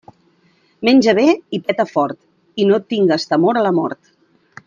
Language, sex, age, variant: Catalan, female, 40-49, Central